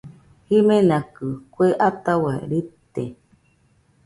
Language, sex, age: Nüpode Huitoto, female, 40-49